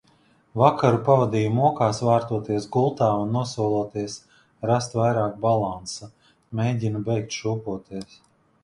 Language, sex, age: Latvian, male, 40-49